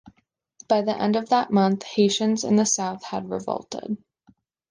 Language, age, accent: English, 19-29, United States English